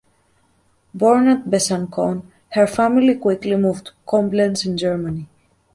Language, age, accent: English, 30-39, United States English